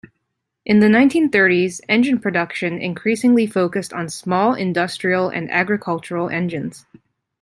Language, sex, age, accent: English, female, 19-29, United States English